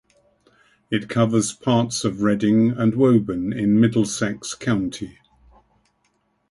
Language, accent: English, England English